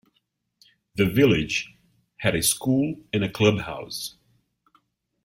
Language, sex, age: English, male, 30-39